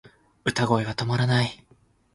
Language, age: Japanese, 19-29